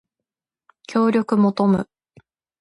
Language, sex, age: Japanese, female, 19-29